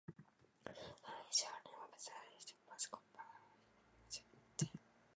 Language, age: English, 19-29